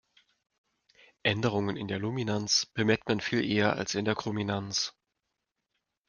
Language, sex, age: German, male, 40-49